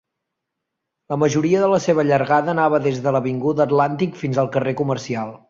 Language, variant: Catalan, Central